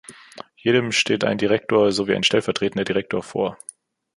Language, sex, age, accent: German, male, 19-29, Deutschland Deutsch